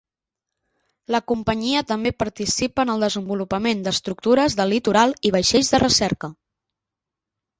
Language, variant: Catalan, Nord-Occidental